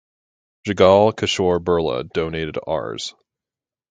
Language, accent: English, United States English